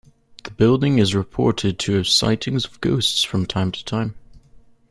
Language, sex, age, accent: English, male, under 19, United States English